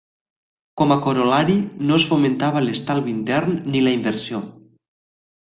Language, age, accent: Catalan, under 19, valencià